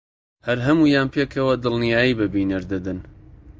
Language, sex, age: Central Kurdish, male, 30-39